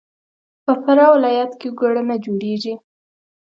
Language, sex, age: Pashto, female, under 19